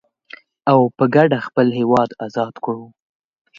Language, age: Pashto, 19-29